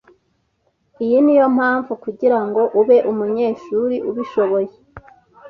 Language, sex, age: Kinyarwanda, female, 19-29